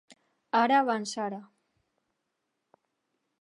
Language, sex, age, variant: Catalan, female, under 19, Alacantí